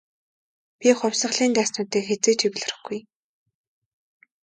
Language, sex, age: Mongolian, female, 19-29